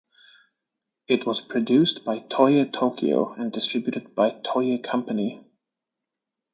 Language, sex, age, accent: English, male, 30-39, United States English